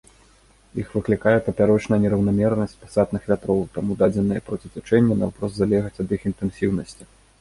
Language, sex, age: Belarusian, male, 30-39